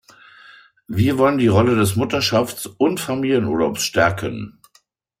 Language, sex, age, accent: German, male, 50-59, Deutschland Deutsch